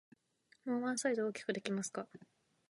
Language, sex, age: Japanese, female, under 19